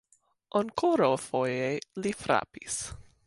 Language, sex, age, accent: Esperanto, female, 30-39, Internacia